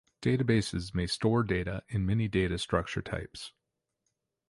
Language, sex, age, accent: English, male, 40-49, United States English